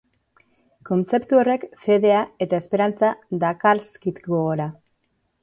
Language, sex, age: Basque, female, 30-39